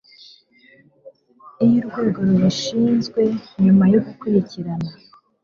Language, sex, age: Kinyarwanda, female, 19-29